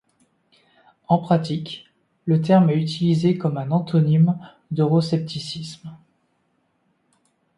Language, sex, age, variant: French, male, 19-29, Français de métropole